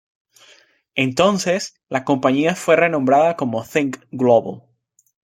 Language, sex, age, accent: Spanish, male, 30-39, Caribe: Cuba, Venezuela, Puerto Rico, República Dominicana, Panamá, Colombia caribeña, México caribeño, Costa del golfo de México